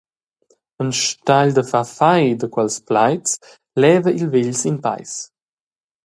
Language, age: Romansh, 19-29